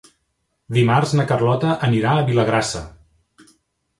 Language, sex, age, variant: Catalan, male, 40-49, Central